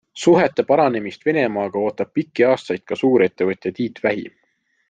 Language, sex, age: Estonian, male, 19-29